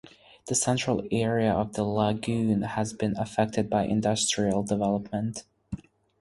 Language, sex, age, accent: English, male, 19-29, United States English